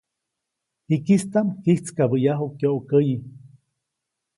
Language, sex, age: Copainalá Zoque, female, 19-29